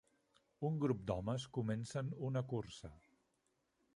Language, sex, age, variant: Catalan, male, 50-59, Central